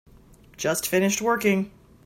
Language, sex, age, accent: English, female, 30-39, United States English